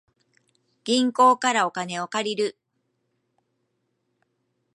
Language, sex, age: Japanese, female, 50-59